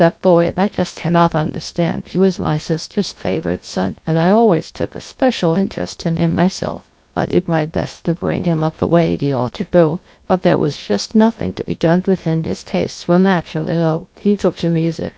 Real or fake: fake